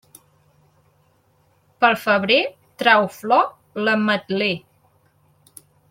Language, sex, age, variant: Catalan, female, 19-29, Central